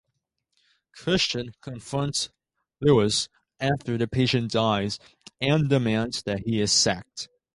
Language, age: English, under 19